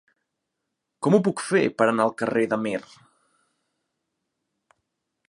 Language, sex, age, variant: Catalan, male, 19-29, Central